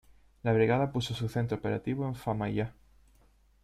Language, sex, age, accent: Spanish, male, 19-29, España: Sur peninsular (Andalucia, Extremadura, Murcia)